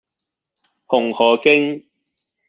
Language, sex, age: Cantonese, male, 30-39